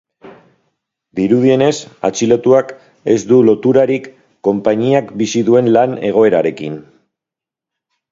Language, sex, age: Basque, male, 40-49